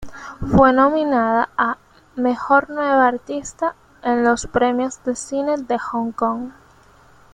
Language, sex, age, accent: Spanish, female, under 19, Caribe: Cuba, Venezuela, Puerto Rico, República Dominicana, Panamá, Colombia caribeña, México caribeño, Costa del golfo de México